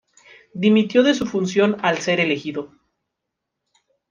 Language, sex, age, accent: Spanish, male, 19-29, México